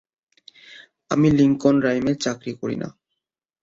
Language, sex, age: Bengali, male, 19-29